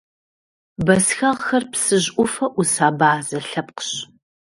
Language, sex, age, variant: Kabardian, female, 40-49, Адыгэбзэ (Къэбэрдей, Кирил, Урысей)